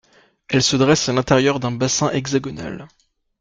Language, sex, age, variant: French, male, 19-29, Français de métropole